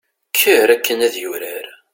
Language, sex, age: Kabyle, male, 30-39